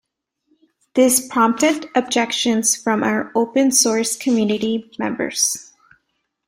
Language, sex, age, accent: English, female, 19-29, United States English